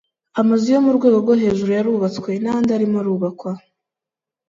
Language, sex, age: Kinyarwanda, female, 19-29